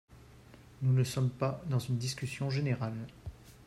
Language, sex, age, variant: French, male, 40-49, Français de métropole